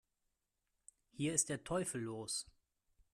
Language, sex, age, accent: German, male, 30-39, Deutschland Deutsch